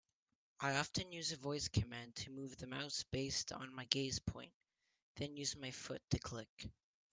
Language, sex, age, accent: English, male, under 19, Canadian English